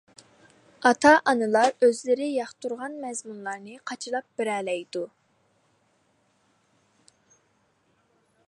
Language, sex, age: Uyghur, female, under 19